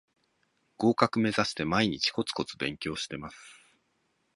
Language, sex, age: Japanese, male, 40-49